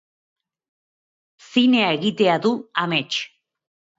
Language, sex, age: Basque, female, 30-39